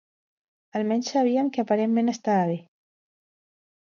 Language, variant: Catalan, Central